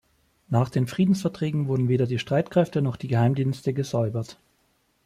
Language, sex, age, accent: German, male, 30-39, Österreichisches Deutsch